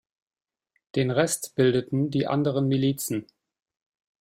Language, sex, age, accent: German, male, 50-59, Deutschland Deutsch